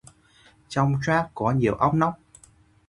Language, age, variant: Vietnamese, 19-29, Hà Nội